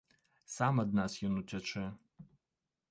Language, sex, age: Belarusian, male, 19-29